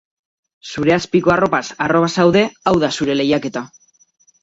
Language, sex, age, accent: Basque, female, 30-39, Mendebalekoa (Araba, Bizkaia, Gipuzkoako mendebaleko herri batzuk)